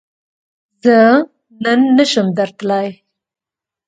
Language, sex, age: Pashto, female, 19-29